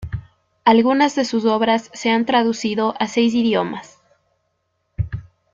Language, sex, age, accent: Spanish, female, 19-29, Andino-Pacífico: Colombia, Perú, Ecuador, oeste de Bolivia y Venezuela andina